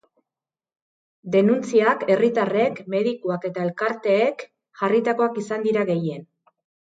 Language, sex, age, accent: Basque, female, 40-49, Erdialdekoa edo Nafarra (Gipuzkoa, Nafarroa)